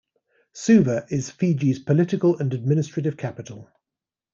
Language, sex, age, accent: English, male, 50-59, England English